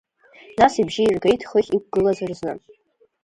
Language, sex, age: Abkhazian, female, under 19